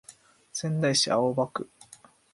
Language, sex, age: Japanese, male, 19-29